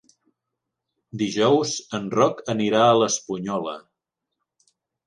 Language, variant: Catalan, Central